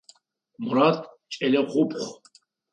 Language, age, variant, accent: Adyghe, 60-69, Адыгабзэ (Кирил, пстэумэ зэдыряе), Кıэмгуй (Çemguy)